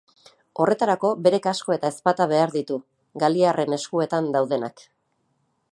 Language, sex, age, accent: Basque, female, 40-49, Erdialdekoa edo Nafarra (Gipuzkoa, Nafarroa)